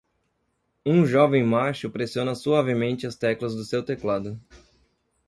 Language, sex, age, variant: Portuguese, male, 40-49, Portuguese (Brasil)